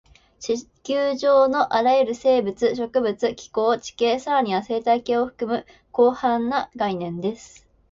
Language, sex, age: Japanese, female, 19-29